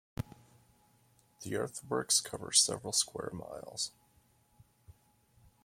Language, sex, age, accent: English, male, 40-49, United States English